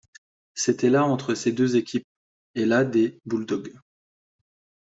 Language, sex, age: French, male, 30-39